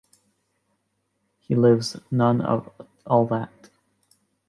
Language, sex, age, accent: English, female, 19-29, Scottish English